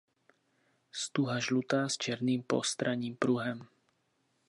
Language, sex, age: Czech, male, 30-39